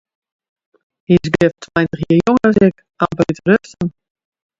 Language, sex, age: Western Frisian, female, 30-39